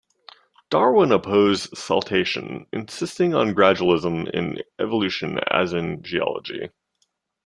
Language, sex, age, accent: English, male, 30-39, United States English